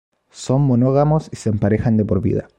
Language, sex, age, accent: Spanish, male, 19-29, Chileno: Chile, Cuyo